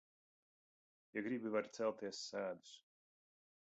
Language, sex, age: Latvian, male, 30-39